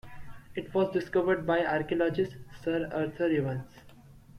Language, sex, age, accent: English, male, 19-29, India and South Asia (India, Pakistan, Sri Lanka)